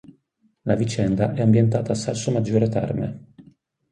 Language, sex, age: Italian, male, 40-49